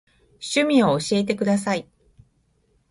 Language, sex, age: Japanese, female, 50-59